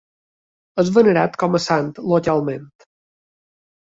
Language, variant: Catalan, Balear